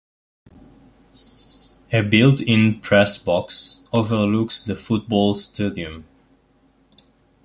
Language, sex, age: English, male, 19-29